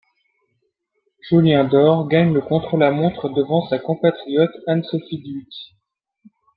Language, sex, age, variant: French, male, 30-39, Français de métropole